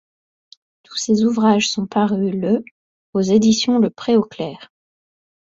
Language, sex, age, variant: French, female, 40-49, Français de métropole